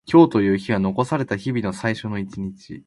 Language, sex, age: Japanese, male, 19-29